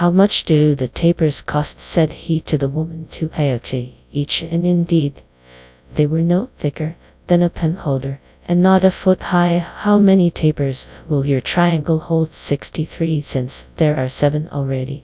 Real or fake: fake